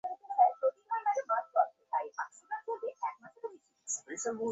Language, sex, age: Bengali, male, 19-29